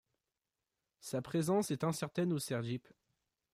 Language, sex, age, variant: French, male, under 19, Français de métropole